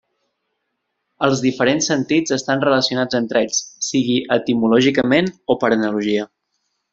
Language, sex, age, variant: Catalan, male, 19-29, Central